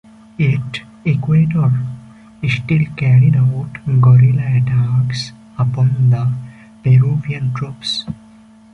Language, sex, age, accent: English, male, 19-29, India and South Asia (India, Pakistan, Sri Lanka)